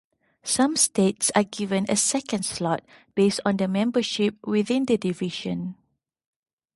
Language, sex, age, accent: English, female, 30-39, Malaysian English